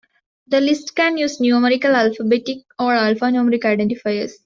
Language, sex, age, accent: English, female, 19-29, India and South Asia (India, Pakistan, Sri Lanka)